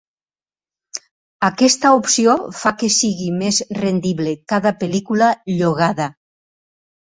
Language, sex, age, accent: Catalan, female, 30-39, valencià